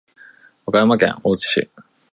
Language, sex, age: Japanese, male, 19-29